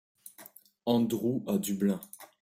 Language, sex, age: French, male, 19-29